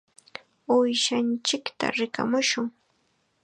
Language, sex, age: Chiquián Ancash Quechua, female, 19-29